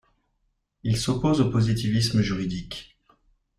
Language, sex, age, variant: French, male, 30-39, Français de métropole